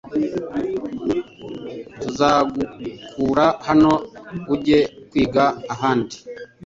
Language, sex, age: Kinyarwanda, male, 40-49